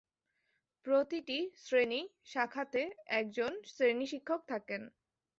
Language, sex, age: Bengali, female, 19-29